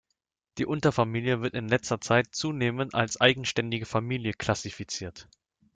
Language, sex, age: German, male, under 19